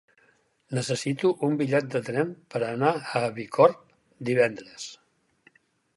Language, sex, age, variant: Catalan, male, 60-69, Central